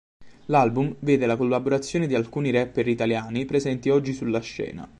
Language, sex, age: Italian, male, 19-29